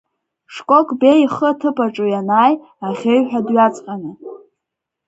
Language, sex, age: Abkhazian, female, under 19